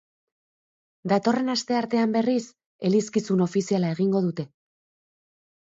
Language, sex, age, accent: Basque, female, 40-49, Erdialdekoa edo Nafarra (Gipuzkoa, Nafarroa)